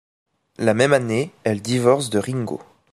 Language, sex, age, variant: French, male, 19-29, Français de métropole